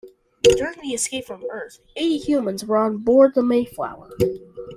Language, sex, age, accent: English, male, under 19, United States English